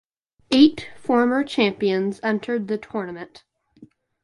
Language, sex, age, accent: English, male, under 19, United States English